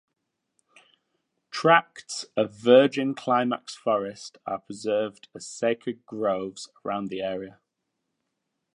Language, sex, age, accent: English, male, 19-29, England English